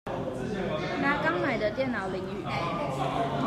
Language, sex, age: Chinese, male, 30-39